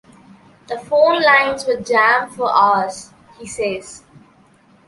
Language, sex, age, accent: English, female, under 19, India and South Asia (India, Pakistan, Sri Lanka)